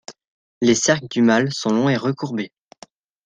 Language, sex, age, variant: French, male, under 19, Français de métropole